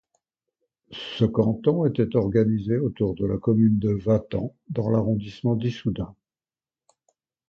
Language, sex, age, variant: French, male, 70-79, Français de métropole